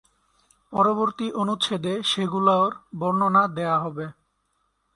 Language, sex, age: Bengali, male, 19-29